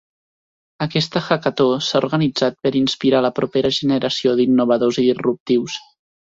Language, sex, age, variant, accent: Catalan, male, under 19, Nord-Occidental, Tortosí